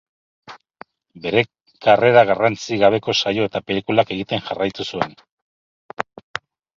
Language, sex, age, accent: Basque, male, 50-59, Erdialdekoa edo Nafarra (Gipuzkoa, Nafarroa)